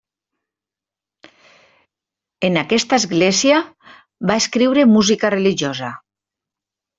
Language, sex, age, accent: Catalan, female, 50-59, valencià